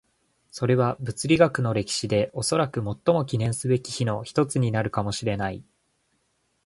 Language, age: Japanese, 19-29